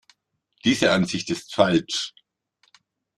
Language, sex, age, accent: German, male, 50-59, Deutschland Deutsch